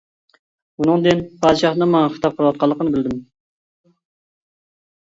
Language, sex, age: Uyghur, male, 30-39